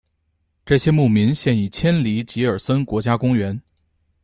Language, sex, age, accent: Chinese, male, 19-29, 出生地：河北省